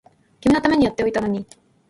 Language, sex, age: Japanese, female, 19-29